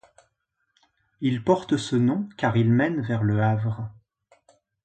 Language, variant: French, Français de métropole